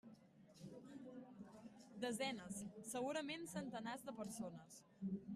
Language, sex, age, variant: Catalan, female, under 19, Central